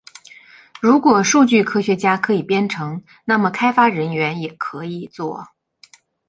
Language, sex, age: Chinese, female, 40-49